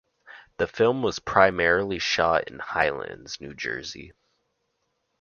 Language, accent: English, Canadian English